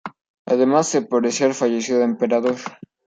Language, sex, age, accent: Spanish, male, under 19, México